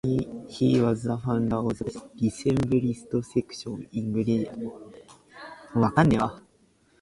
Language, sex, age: English, male, under 19